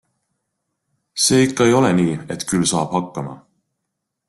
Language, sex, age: Estonian, male, 30-39